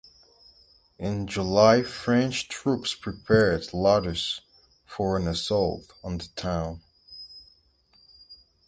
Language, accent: English, United States English